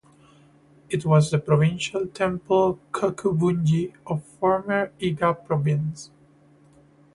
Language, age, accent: English, 19-29, United States English